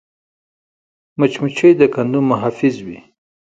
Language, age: Pashto, 19-29